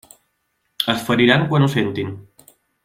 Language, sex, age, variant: Catalan, male, 19-29, Central